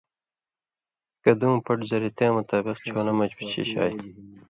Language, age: Indus Kohistani, 19-29